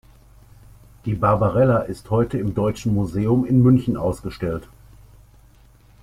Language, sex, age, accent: German, male, 50-59, Deutschland Deutsch